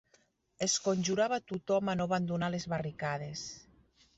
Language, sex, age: Catalan, female, 50-59